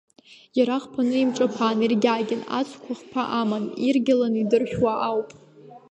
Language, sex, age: Abkhazian, female, under 19